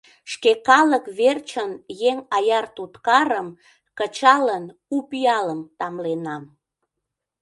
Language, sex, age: Mari, female, 30-39